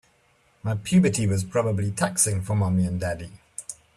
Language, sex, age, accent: English, male, 40-49, Southern African (South Africa, Zimbabwe, Namibia)